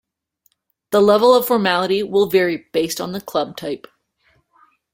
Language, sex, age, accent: English, female, 19-29, Canadian English